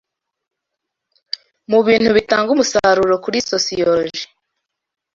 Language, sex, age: Kinyarwanda, female, 19-29